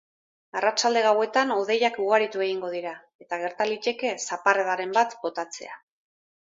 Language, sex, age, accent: Basque, female, 50-59, Erdialdekoa edo Nafarra (Gipuzkoa, Nafarroa)